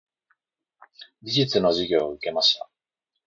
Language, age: Japanese, 30-39